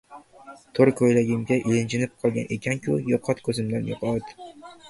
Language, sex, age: Uzbek, male, 19-29